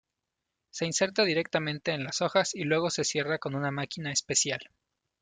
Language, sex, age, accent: Spanish, male, 30-39, México